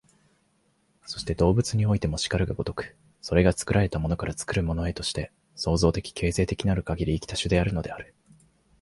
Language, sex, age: Japanese, male, 19-29